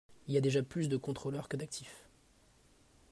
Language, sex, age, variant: French, male, 30-39, Français de métropole